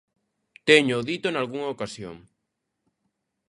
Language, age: Galician, 19-29